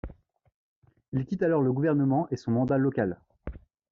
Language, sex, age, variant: French, male, 30-39, Français de métropole